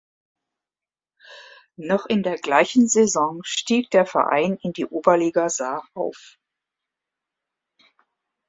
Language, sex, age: German, female, 50-59